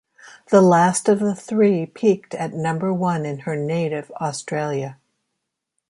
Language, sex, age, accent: English, female, 60-69, United States English